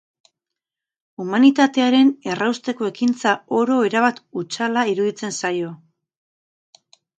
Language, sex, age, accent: Basque, female, 50-59, Mendebalekoa (Araba, Bizkaia, Gipuzkoako mendebaleko herri batzuk)